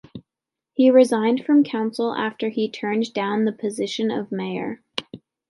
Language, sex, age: English, female, 19-29